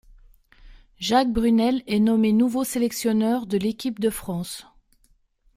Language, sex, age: French, female, 30-39